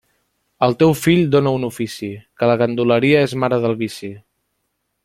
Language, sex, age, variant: Catalan, male, 19-29, Central